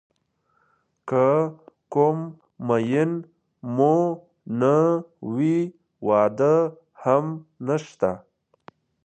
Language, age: Pashto, 19-29